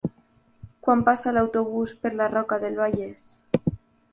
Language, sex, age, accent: Catalan, female, 19-29, valencià